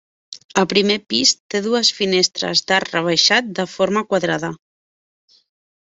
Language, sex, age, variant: Catalan, female, 30-39, Central